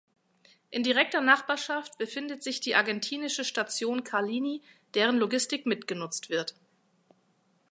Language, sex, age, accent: German, female, 40-49, Deutschland Deutsch